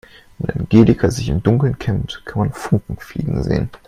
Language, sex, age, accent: German, male, 19-29, Deutschland Deutsch